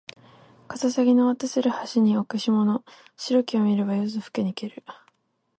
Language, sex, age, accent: Japanese, female, 19-29, 関西弁